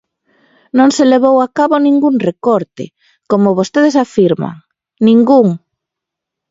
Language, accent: Galician, Normativo (estándar)